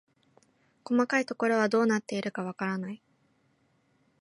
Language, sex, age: Japanese, female, 19-29